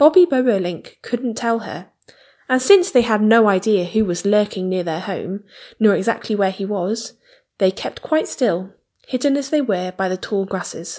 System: none